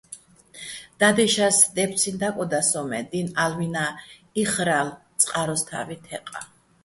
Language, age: Bats, 60-69